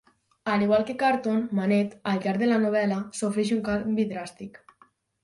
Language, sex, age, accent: Catalan, female, under 19, valencià